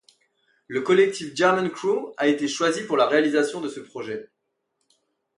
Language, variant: French, Français de métropole